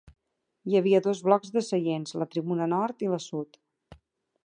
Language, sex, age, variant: Catalan, female, 40-49, Central